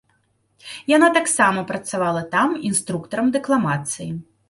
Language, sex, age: Belarusian, female, 30-39